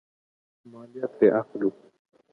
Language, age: Pashto, 30-39